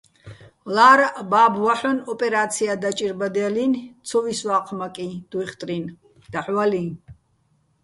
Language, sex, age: Bats, female, 30-39